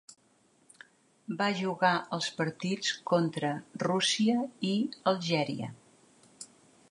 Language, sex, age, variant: Catalan, female, 60-69, Central